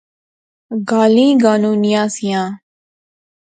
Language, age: Pahari-Potwari, 19-29